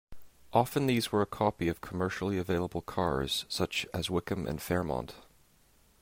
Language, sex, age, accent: English, male, 30-39, New Zealand English